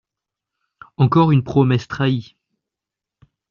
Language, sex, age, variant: French, male, 30-39, Français de métropole